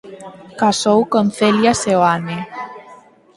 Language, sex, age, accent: Galician, female, under 19, Normativo (estándar)